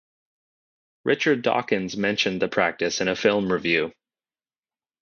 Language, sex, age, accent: English, male, 30-39, United States English